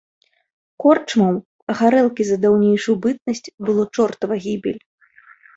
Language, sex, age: Belarusian, female, 30-39